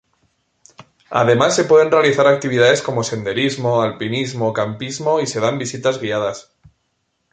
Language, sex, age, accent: Spanish, male, 30-39, España: Norte peninsular (Asturias, Castilla y León, Cantabria, País Vasco, Navarra, Aragón, La Rioja, Guadalajara, Cuenca)